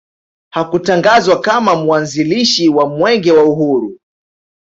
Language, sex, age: Swahili, male, 19-29